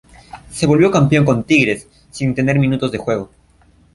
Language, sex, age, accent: Spanish, male, under 19, Andino-Pacífico: Colombia, Perú, Ecuador, oeste de Bolivia y Venezuela andina